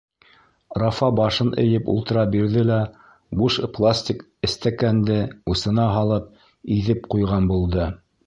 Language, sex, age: Bashkir, male, 60-69